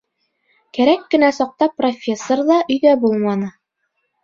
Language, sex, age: Bashkir, female, 30-39